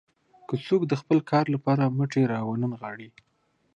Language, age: Pashto, 19-29